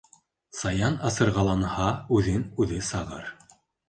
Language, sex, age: Bashkir, male, 19-29